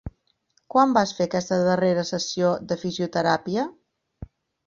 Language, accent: Catalan, Empordanès